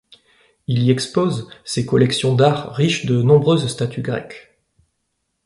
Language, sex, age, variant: French, male, 30-39, Français de métropole